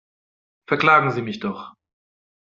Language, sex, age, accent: German, male, 30-39, Deutschland Deutsch